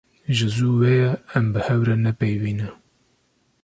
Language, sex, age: Kurdish, male, 30-39